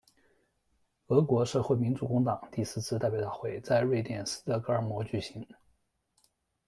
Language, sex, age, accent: Chinese, male, 19-29, 出生地：江苏省